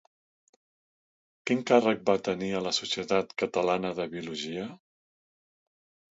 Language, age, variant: Catalan, 60-69, Central